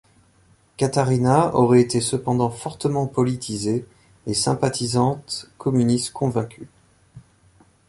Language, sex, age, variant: French, male, 19-29, Français de métropole